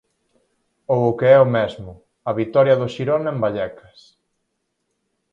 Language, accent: Galician, Normativo (estándar)